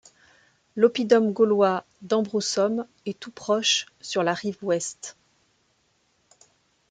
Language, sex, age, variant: French, female, 40-49, Français de métropole